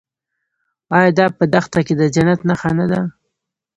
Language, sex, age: Pashto, female, 19-29